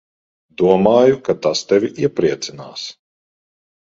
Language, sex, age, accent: Latvian, male, 40-49, Rigas